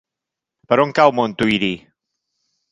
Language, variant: Catalan, Central